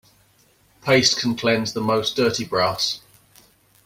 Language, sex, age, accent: English, male, 40-49, England English